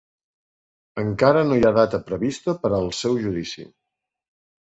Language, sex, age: Catalan, male, 50-59